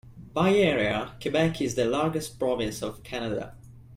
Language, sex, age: English, male, 19-29